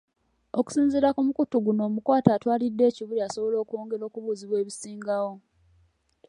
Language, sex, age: Ganda, female, 19-29